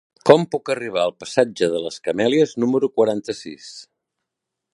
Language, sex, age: Catalan, male, 60-69